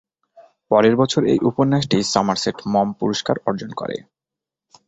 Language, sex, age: Bengali, male, 19-29